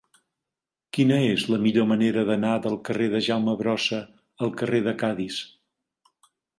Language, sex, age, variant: Catalan, male, 60-69, Nord-Occidental